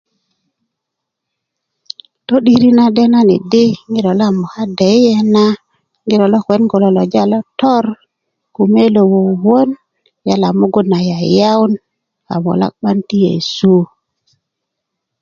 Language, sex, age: Kuku, female, 40-49